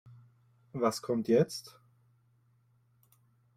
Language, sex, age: German, male, 19-29